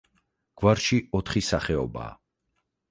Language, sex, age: Georgian, male, 40-49